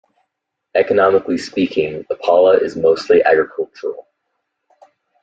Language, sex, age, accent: English, male, 19-29, United States English